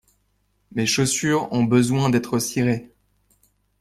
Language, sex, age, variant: French, male, 19-29, Français de métropole